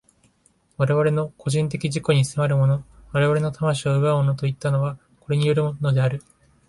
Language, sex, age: Japanese, male, 19-29